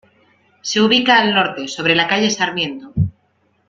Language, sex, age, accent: Spanish, female, 30-39, España: Centro-Sur peninsular (Madrid, Toledo, Castilla-La Mancha)